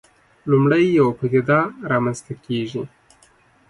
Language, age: Pashto, 30-39